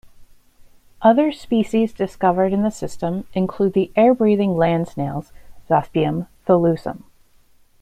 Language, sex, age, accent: English, female, 40-49, United States English